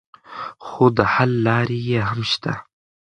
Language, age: Pashto, 19-29